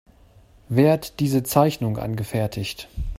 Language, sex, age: German, male, 40-49